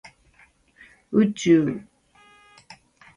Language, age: Japanese, 30-39